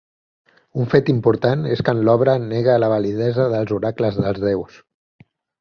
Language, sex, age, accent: Catalan, male, 40-49, Català central